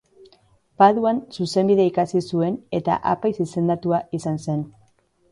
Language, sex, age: Basque, female, 30-39